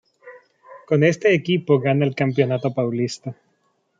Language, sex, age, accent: Spanish, male, 30-39, América central